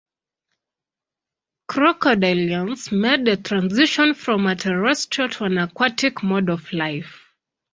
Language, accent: English, England English